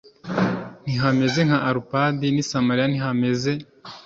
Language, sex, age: Kinyarwanda, male, 19-29